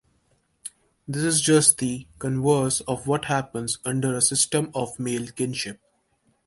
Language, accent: English, India and South Asia (India, Pakistan, Sri Lanka)